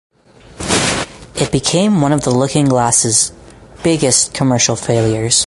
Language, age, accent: English, 19-29, Canadian English